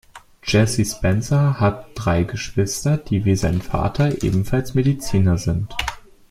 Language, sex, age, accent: German, male, 19-29, Deutschland Deutsch